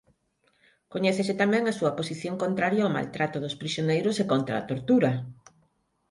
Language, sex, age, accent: Galician, female, 50-59, Neofalante